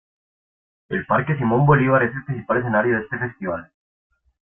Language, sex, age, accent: Spanish, male, 19-29, América central